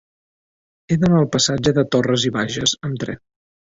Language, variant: Catalan, Central